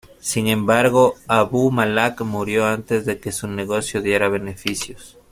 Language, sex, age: Spanish, male, 30-39